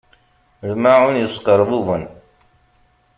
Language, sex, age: Kabyle, male, 40-49